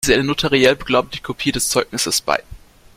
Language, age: German, 19-29